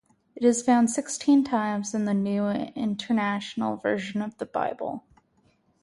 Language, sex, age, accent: English, female, 19-29, United States English